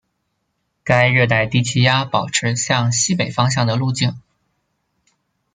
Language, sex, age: Chinese, male, 30-39